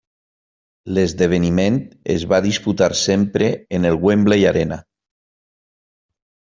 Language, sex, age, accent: Catalan, male, 60-69, valencià